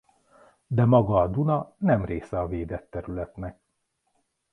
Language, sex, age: Hungarian, male, 30-39